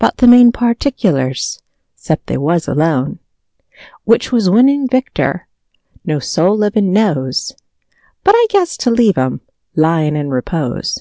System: none